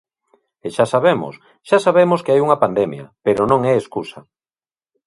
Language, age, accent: Galician, 40-49, Normativo (estándar)